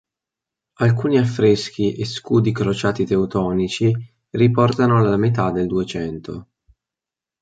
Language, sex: Italian, male